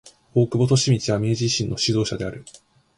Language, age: Japanese, 19-29